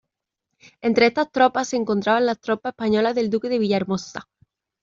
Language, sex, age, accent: Spanish, female, 19-29, España: Sur peninsular (Andalucia, Extremadura, Murcia)